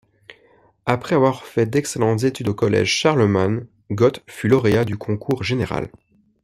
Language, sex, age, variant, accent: French, male, 19-29, Français d'Europe, Français de Belgique